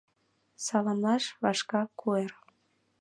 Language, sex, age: Mari, female, 19-29